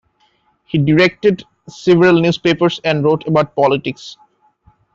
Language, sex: English, male